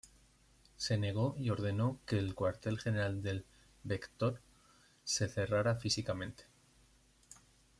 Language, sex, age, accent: Spanish, male, 30-39, España: Norte peninsular (Asturias, Castilla y León, Cantabria, País Vasco, Navarra, Aragón, La Rioja, Guadalajara, Cuenca)